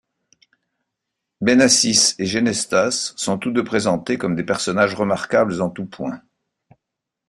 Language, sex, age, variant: French, male, 60-69, Français de métropole